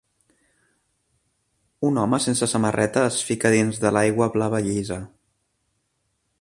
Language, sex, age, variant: Catalan, male, 30-39, Central